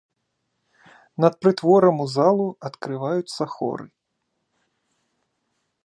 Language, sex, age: Belarusian, male, 40-49